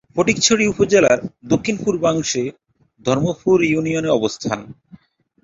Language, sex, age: Bengali, male, 30-39